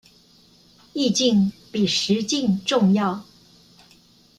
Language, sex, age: Chinese, female, 60-69